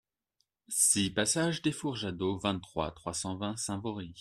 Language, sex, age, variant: French, male, 30-39, Français de métropole